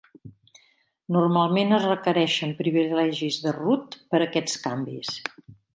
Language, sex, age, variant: Catalan, female, 60-69, Central